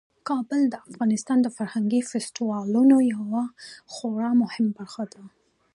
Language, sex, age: Pashto, female, 19-29